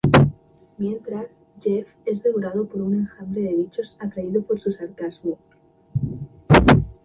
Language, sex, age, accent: Spanish, female, under 19, España: Norte peninsular (Asturias, Castilla y León, Cantabria, País Vasco, Navarra, Aragón, La Rioja, Guadalajara, Cuenca)